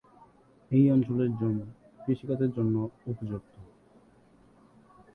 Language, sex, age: Bengali, male, under 19